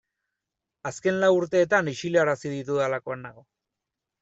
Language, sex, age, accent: Basque, male, 30-39, Erdialdekoa edo Nafarra (Gipuzkoa, Nafarroa)